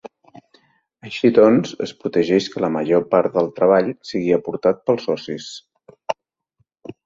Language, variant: Catalan, Central